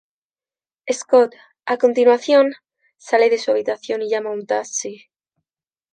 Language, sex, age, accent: Spanish, female, under 19, España: Sur peninsular (Andalucia, Extremadura, Murcia)